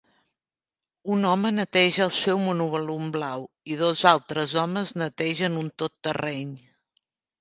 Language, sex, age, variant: Catalan, female, 50-59, Central